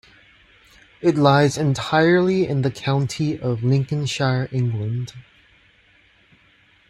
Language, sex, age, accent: English, male, 19-29, United States English